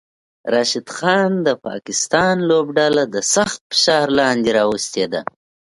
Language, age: Pashto, 19-29